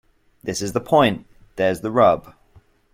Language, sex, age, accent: English, male, 19-29, England English